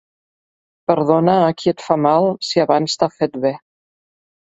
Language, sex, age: Catalan, female, 50-59